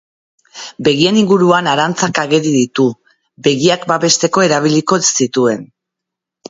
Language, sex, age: Basque, female, 40-49